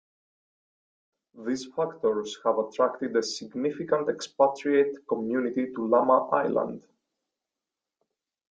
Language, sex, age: English, male, 30-39